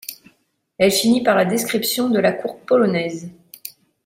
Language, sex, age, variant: French, female, 30-39, Français de métropole